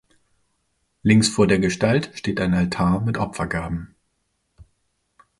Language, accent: German, Deutschland Deutsch